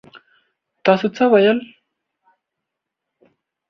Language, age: Pashto, under 19